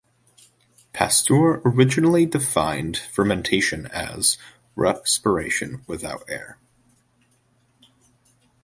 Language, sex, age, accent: English, male, 19-29, United States English